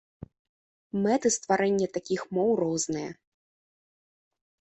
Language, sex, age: Belarusian, female, 19-29